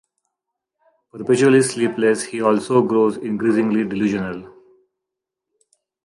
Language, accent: English, India and South Asia (India, Pakistan, Sri Lanka)